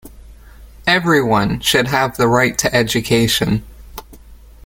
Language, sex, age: English, male, 19-29